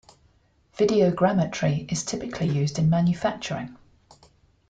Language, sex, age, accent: English, female, 50-59, England English